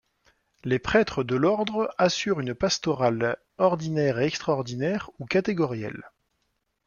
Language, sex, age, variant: French, male, 30-39, Français de métropole